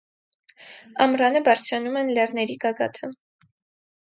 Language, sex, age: Armenian, female, under 19